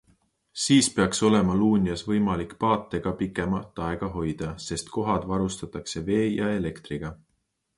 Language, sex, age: Estonian, male, 19-29